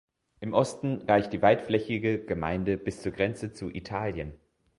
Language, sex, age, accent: German, male, 19-29, Deutschland Deutsch